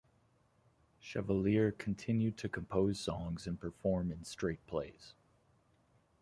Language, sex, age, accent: English, male, 30-39, United States English